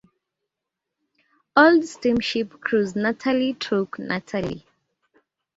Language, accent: English, England English